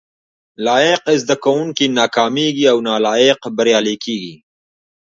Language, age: Pashto, 19-29